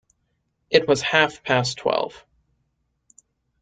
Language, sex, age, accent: English, male, 19-29, United States English